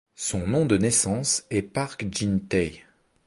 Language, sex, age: French, male, 40-49